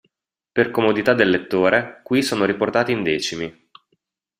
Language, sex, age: Italian, male, 30-39